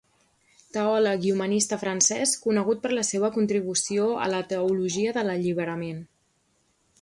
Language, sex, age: Catalan, female, 19-29